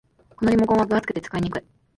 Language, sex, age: Japanese, female, 19-29